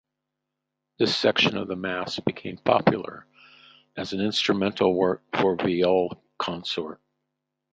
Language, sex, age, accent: English, male, 60-69, United States English